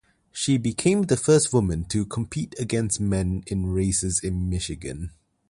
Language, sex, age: English, male, 19-29